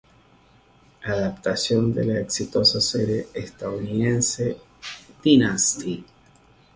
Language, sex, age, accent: Spanish, male, 40-49, Caribe: Cuba, Venezuela, Puerto Rico, República Dominicana, Panamá, Colombia caribeña, México caribeño, Costa del golfo de México